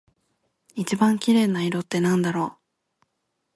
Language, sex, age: Japanese, female, 19-29